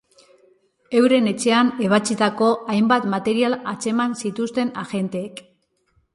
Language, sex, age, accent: Basque, female, 40-49, Mendebalekoa (Araba, Bizkaia, Gipuzkoako mendebaleko herri batzuk)